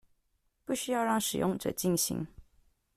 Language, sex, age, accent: Chinese, female, 19-29, 出生地：臺北市